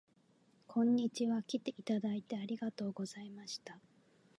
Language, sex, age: Japanese, female, 19-29